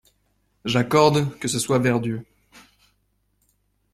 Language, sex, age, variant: French, male, 19-29, Français de métropole